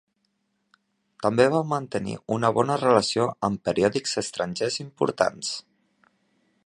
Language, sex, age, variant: Catalan, male, 40-49, Central